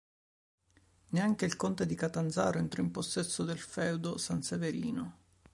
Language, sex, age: Italian, male, 30-39